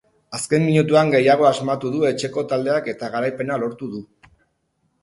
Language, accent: Basque, Erdialdekoa edo Nafarra (Gipuzkoa, Nafarroa)